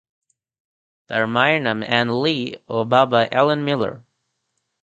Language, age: Bengali, 19-29